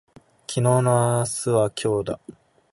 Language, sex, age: Japanese, male, 19-29